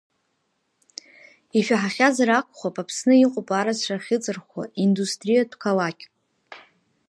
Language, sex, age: Abkhazian, female, 19-29